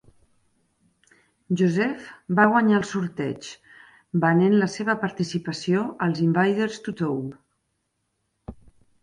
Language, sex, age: Catalan, female, 40-49